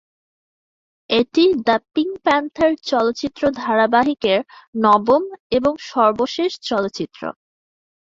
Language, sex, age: Bengali, female, 19-29